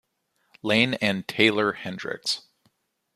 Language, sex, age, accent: English, male, 40-49, United States English